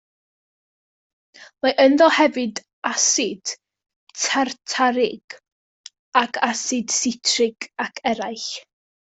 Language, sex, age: Welsh, female, under 19